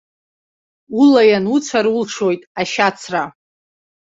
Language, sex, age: Abkhazian, female, 30-39